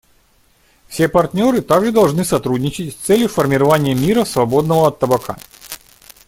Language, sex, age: Russian, male, 30-39